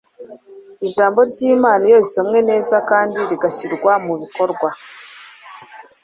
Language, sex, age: Kinyarwanda, female, 40-49